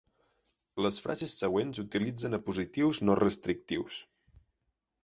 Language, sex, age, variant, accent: Catalan, male, 19-29, Central, gironí; Garrotxi